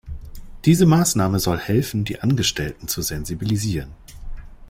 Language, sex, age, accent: German, male, 40-49, Deutschland Deutsch